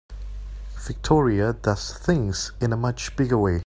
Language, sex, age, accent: English, male, 30-39, Hong Kong English